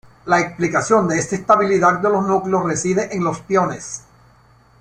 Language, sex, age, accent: Spanish, male, 60-69, Caribe: Cuba, Venezuela, Puerto Rico, República Dominicana, Panamá, Colombia caribeña, México caribeño, Costa del golfo de México